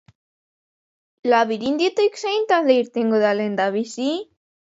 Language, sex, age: Basque, male, 40-49